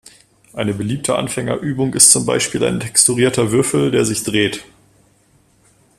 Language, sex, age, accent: German, male, 30-39, Deutschland Deutsch